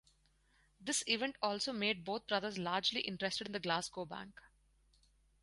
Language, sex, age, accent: English, female, 19-29, India and South Asia (India, Pakistan, Sri Lanka)